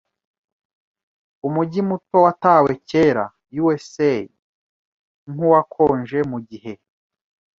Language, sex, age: Kinyarwanda, male, 30-39